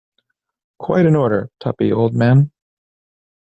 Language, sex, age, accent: English, male, 19-29, United States English